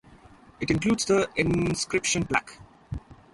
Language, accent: English, India and South Asia (India, Pakistan, Sri Lanka)